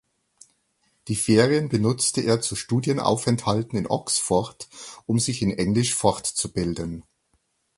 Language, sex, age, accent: German, male, 50-59, Deutschland Deutsch